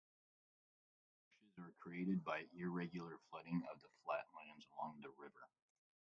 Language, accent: English, United States English